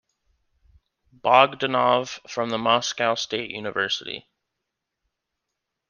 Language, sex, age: English, male, 19-29